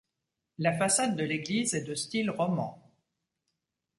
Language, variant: French, Français de métropole